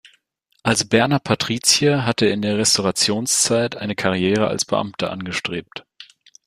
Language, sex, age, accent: German, male, 19-29, Deutschland Deutsch